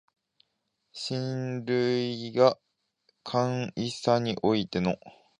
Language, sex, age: Japanese, male, 19-29